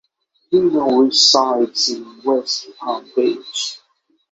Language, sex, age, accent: English, male, 30-39, United States English; England English